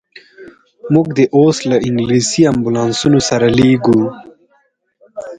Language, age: Pashto, 19-29